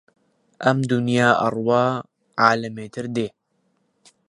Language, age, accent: Central Kurdish, under 19, سۆرانی